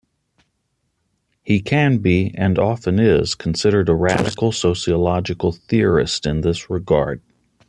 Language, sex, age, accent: English, male, 40-49, United States English